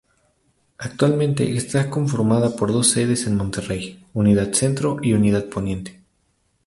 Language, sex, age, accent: Spanish, male, 19-29, México